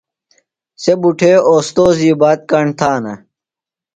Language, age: Phalura, under 19